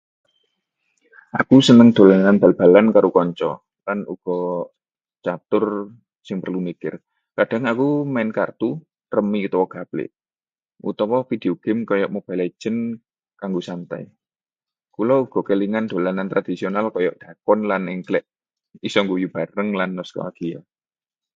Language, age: Javanese, 30-39